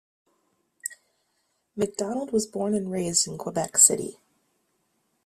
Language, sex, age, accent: English, female, 30-39, United States English